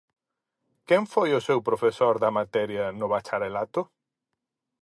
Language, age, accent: Galician, 40-49, Oriental (común en zona oriental)